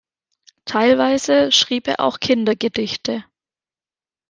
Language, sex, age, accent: German, female, 19-29, Deutschland Deutsch